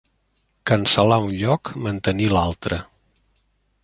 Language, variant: Catalan, Central